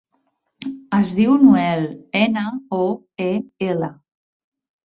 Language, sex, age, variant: Catalan, female, 30-39, Central